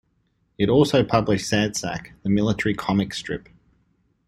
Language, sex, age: English, male, 40-49